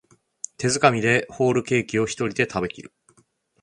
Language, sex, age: Japanese, male, 30-39